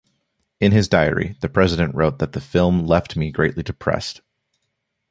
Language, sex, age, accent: English, male, 19-29, United States English